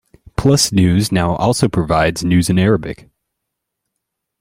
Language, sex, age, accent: English, male, 19-29, United States English